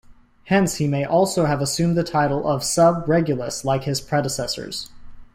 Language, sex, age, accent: English, male, 19-29, United States English